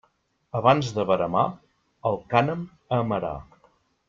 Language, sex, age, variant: Catalan, male, 40-49, Central